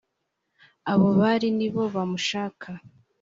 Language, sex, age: Kinyarwanda, female, 19-29